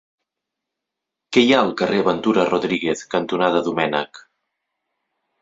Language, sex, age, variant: Catalan, male, 40-49, Central